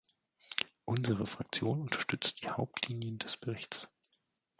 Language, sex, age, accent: German, male, 40-49, Deutschland Deutsch